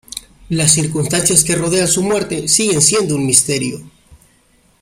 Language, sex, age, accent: Spanish, male, 19-29, México